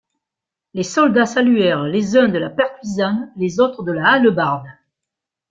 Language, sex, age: French, female, 60-69